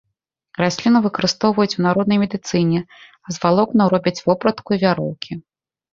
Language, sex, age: Belarusian, female, 30-39